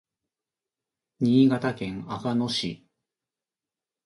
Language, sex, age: Japanese, male, 50-59